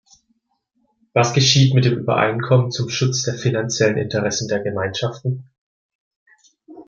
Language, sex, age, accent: German, male, 19-29, Deutschland Deutsch